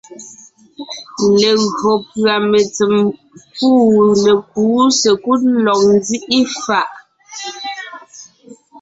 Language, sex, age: Ngiemboon, female, 30-39